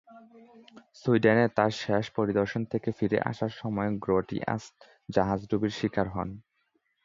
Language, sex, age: Bengali, male, 19-29